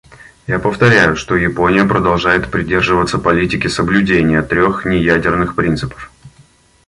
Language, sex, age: Russian, male, 30-39